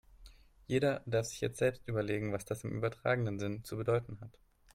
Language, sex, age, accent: German, male, 19-29, Deutschland Deutsch